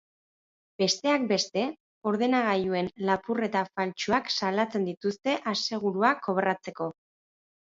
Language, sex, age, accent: Basque, female, 30-39, Batua